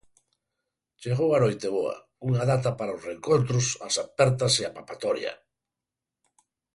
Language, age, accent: Galician, 70-79, Atlántico (seseo e gheada)